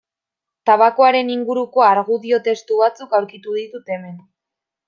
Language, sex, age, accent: Basque, female, 19-29, Mendebalekoa (Araba, Bizkaia, Gipuzkoako mendebaleko herri batzuk)